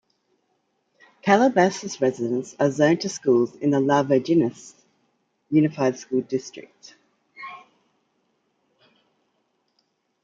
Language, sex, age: English, female, 40-49